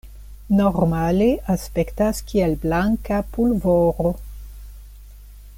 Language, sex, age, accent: Esperanto, female, 60-69, Internacia